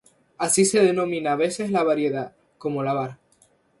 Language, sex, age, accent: Spanish, male, 19-29, España: Islas Canarias